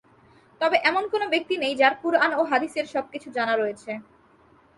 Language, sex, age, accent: Bengali, female, 19-29, শুদ্ধ বাংলা